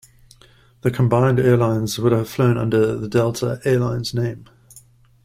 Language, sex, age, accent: English, male, 30-39, Southern African (South Africa, Zimbabwe, Namibia)